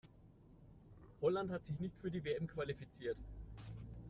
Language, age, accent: German, 40-49, Deutschland Deutsch